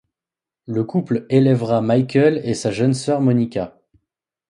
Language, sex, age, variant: French, male, 19-29, Français de métropole